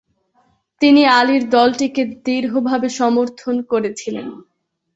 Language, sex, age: Bengali, female, under 19